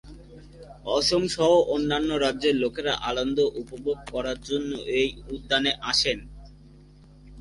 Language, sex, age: Bengali, male, under 19